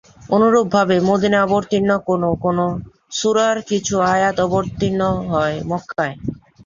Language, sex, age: Bengali, male, under 19